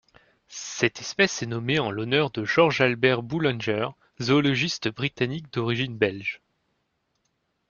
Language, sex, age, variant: French, male, 19-29, Français de métropole